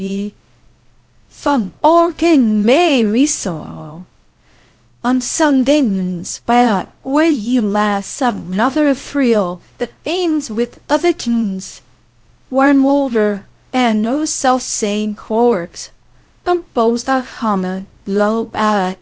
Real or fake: fake